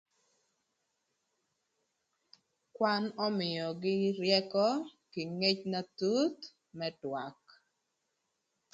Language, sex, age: Thur, female, 30-39